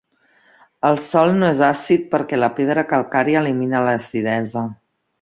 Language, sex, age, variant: Catalan, female, 40-49, Central